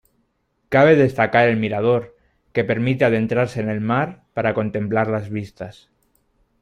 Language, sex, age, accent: Spanish, male, 19-29, España: Norte peninsular (Asturias, Castilla y León, Cantabria, País Vasco, Navarra, Aragón, La Rioja, Guadalajara, Cuenca)